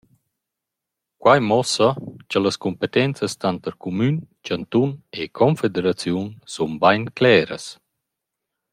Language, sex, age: Romansh, male, 40-49